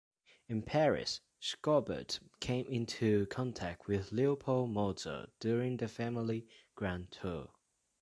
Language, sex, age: English, male, under 19